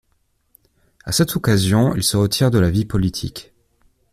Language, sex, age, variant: French, male, 19-29, Français de métropole